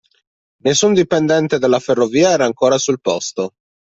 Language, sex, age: Italian, male, 30-39